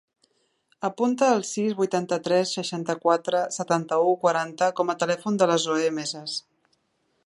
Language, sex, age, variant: Catalan, female, 30-39, Central